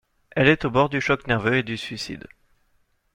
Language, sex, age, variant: French, male, 19-29, Français de métropole